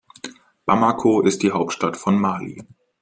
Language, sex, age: German, male, 19-29